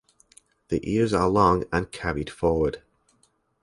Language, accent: English, England English